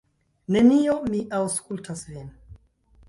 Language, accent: Esperanto, Internacia